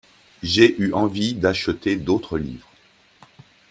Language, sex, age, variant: French, male, 40-49, Français de métropole